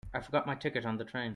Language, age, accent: English, 30-39, Irish English